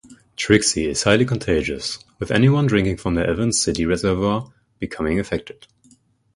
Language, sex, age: English, male, 19-29